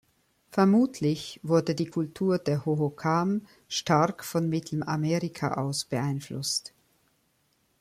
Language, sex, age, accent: German, female, 50-59, Schweizerdeutsch